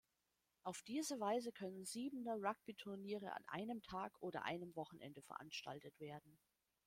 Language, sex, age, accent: German, female, 30-39, Deutschland Deutsch